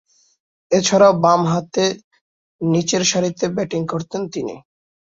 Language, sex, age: Bengali, male, under 19